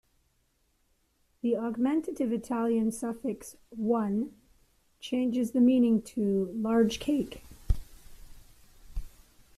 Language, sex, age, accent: English, female, 50-59, Canadian English